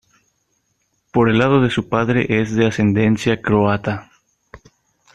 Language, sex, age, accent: Spanish, male, 19-29, México